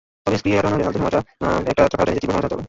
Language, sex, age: Bengali, male, under 19